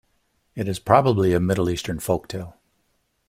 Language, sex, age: English, male, 60-69